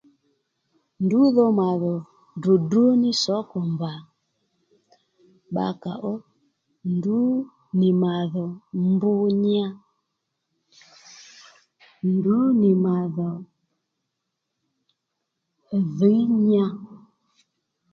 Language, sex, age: Lendu, female, 30-39